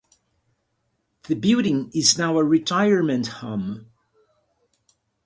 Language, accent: English, Brazilian